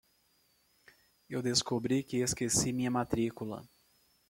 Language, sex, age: Portuguese, male, 30-39